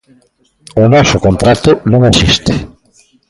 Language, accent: Galician, Oriental (común en zona oriental)